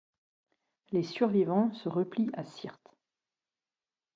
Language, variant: French, Français de métropole